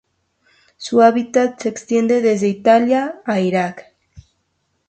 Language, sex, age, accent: Spanish, female, 19-29, México